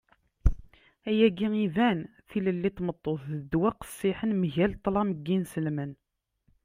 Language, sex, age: Kabyle, female, 19-29